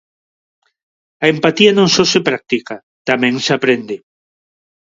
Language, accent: Galician, Neofalante